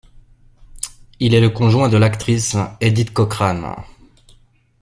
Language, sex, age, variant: French, male, 30-39, Français de métropole